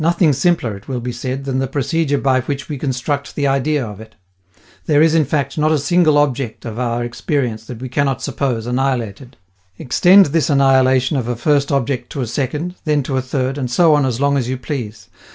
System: none